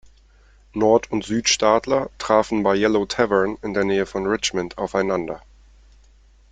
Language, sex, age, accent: German, male, 30-39, Deutschland Deutsch